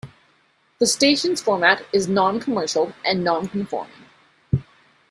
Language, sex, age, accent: English, female, 19-29, Canadian English